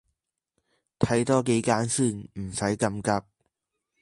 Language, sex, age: Cantonese, male, under 19